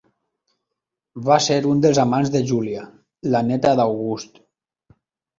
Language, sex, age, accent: Catalan, male, 30-39, valencià